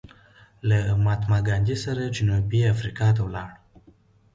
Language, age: Pashto, 30-39